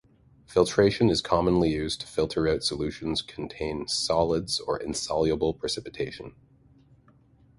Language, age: English, 40-49